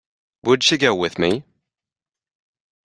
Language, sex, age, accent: English, male, 19-29, England English